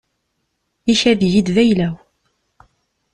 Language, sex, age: Kabyle, female, 30-39